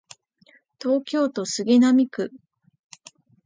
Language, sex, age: Japanese, female, 50-59